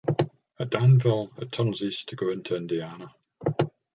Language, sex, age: English, male, 60-69